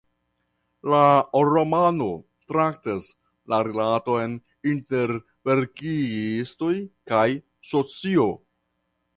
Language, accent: Esperanto, Internacia